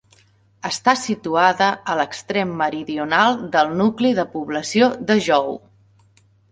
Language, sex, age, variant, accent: Catalan, female, 40-49, Central, central